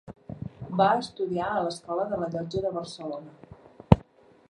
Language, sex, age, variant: Catalan, female, 40-49, Central